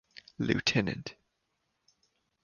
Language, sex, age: English, male, 19-29